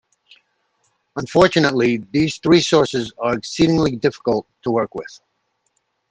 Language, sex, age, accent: English, male, 60-69, United States English